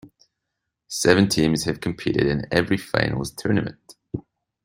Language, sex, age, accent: English, male, 40-49, Scottish English